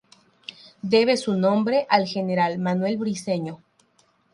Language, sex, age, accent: Spanish, female, 19-29, Rioplatense: Argentina, Uruguay, este de Bolivia, Paraguay